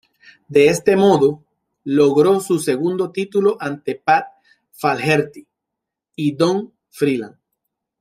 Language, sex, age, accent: Spanish, male, 40-49, Caribe: Cuba, Venezuela, Puerto Rico, República Dominicana, Panamá, Colombia caribeña, México caribeño, Costa del golfo de México